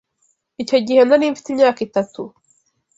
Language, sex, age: Kinyarwanda, female, 19-29